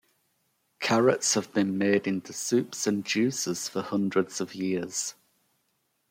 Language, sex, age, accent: English, male, 40-49, England English